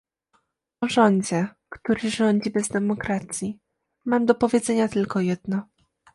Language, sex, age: Polish, female, 19-29